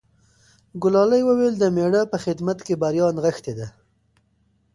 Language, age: Pashto, 19-29